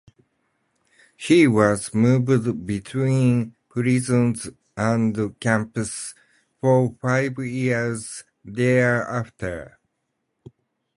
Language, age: English, 40-49